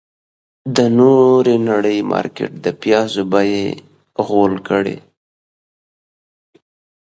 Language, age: Pashto, 19-29